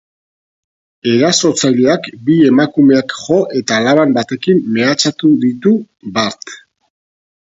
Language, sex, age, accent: Basque, male, 50-59, Mendebalekoa (Araba, Bizkaia, Gipuzkoako mendebaleko herri batzuk)